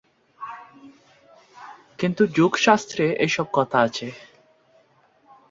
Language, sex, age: Bengali, male, 19-29